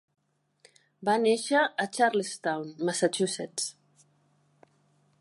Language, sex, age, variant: Catalan, female, 50-59, Central